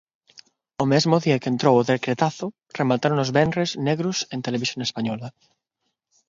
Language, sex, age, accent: Galician, male, 19-29, Normativo (estándar); Neofalante